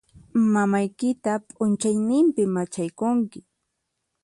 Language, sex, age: Puno Quechua, female, 19-29